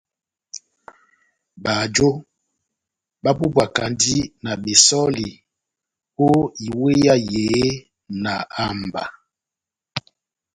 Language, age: Batanga, 70-79